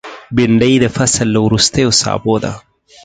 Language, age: Pashto, 30-39